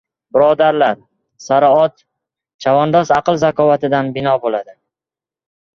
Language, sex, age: Uzbek, male, 19-29